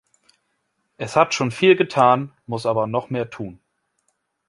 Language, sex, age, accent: German, male, 30-39, Deutschland Deutsch